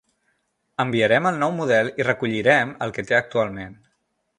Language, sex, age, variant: Catalan, male, 19-29, Central